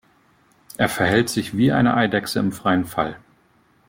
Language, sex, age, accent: German, male, 30-39, Deutschland Deutsch